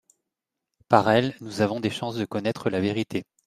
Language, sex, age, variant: French, male, 40-49, Français de métropole